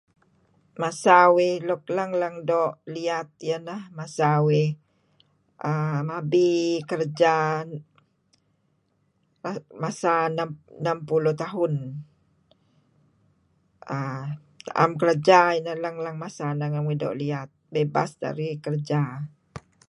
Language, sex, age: Kelabit, female, 60-69